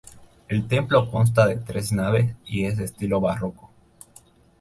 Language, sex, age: Spanish, male, 19-29